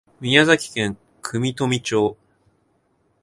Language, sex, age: Japanese, male, 19-29